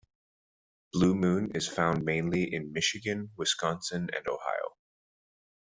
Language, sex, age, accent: English, male, 19-29, Canadian English